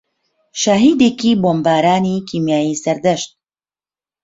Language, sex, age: Central Kurdish, female, 30-39